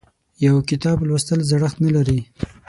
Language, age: Pashto, 19-29